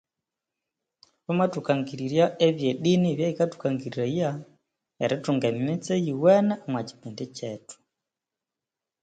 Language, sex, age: Konzo, female, 30-39